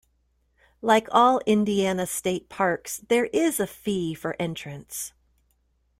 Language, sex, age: English, female, 50-59